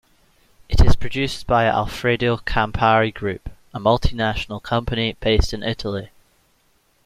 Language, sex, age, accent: English, male, under 19, Scottish English